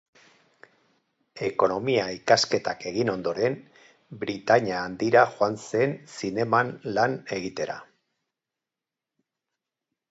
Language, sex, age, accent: Basque, male, 60-69, Erdialdekoa edo Nafarra (Gipuzkoa, Nafarroa)